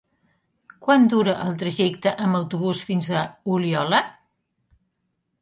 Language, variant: Catalan, Central